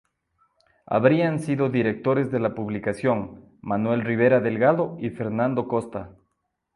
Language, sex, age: Spanish, male, 40-49